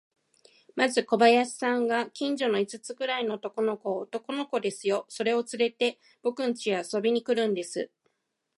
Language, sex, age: Japanese, female, 30-39